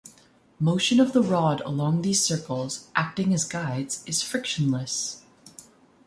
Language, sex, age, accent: English, female, 19-29, Canadian English